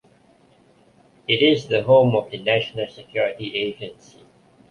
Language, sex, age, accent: English, male, 30-39, Malaysian English